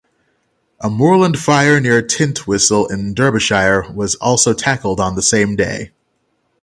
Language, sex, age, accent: English, male, 30-39, United States English; England English